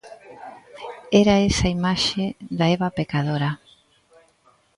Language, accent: Galician, Central (gheada)